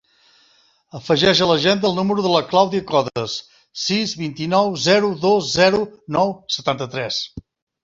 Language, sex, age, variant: Catalan, male, 60-69, Septentrional